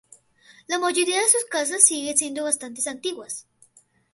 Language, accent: Spanish, Andino-Pacífico: Colombia, Perú, Ecuador, oeste de Bolivia y Venezuela andina